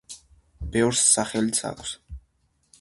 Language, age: Georgian, under 19